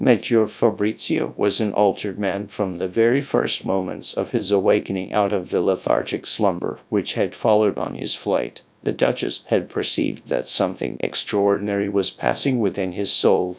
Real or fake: fake